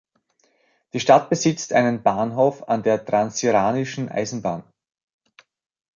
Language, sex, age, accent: German, male, 30-39, Österreichisches Deutsch